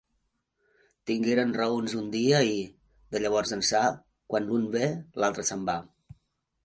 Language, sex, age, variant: Catalan, male, 50-59, Central